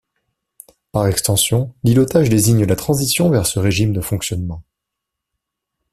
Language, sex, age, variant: French, male, 19-29, Français de métropole